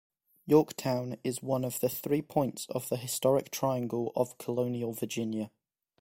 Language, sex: English, male